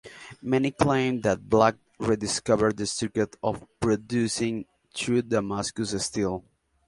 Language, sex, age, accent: English, male, 30-39, United States English